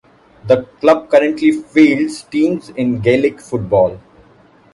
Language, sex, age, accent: English, male, 30-39, India and South Asia (India, Pakistan, Sri Lanka)